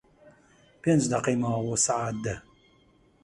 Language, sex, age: Central Kurdish, male, 30-39